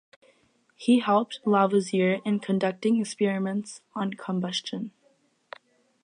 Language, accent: English, United States English